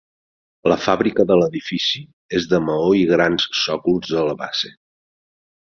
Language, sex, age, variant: Catalan, male, 50-59, Central